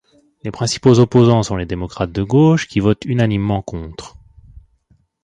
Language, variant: French, Français de métropole